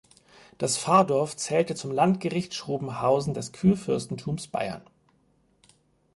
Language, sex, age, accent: German, male, 19-29, Deutschland Deutsch